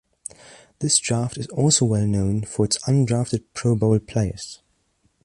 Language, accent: English, England English